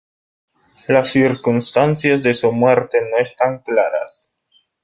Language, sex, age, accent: Spanish, male, 19-29, Andino-Pacífico: Colombia, Perú, Ecuador, oeste de Bolivia y Venezuela andina